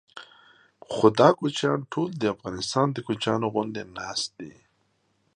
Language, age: Pashto, 30-39